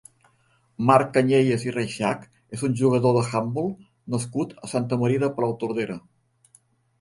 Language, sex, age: Catalan, male, 70-79